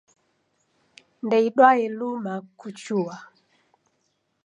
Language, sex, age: Taita, female, 60-69